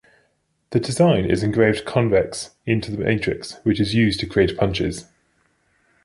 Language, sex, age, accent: English, male, 30-39, England English